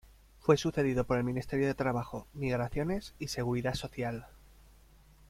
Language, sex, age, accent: Spanish, male, 30-39, España: Norte peninsular (Asturias, Castilla y León, Cantabria, País Vasco, Navarra, Aragón, La Rioja, Guadalajara, Cuenca)